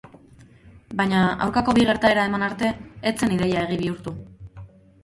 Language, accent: Basque, Erdialdekoa edo Nafarra (Gipuzkoa, Nafarroa)